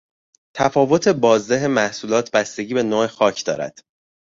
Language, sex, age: Persian, male, 19-29